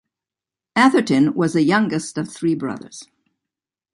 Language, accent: English, United States English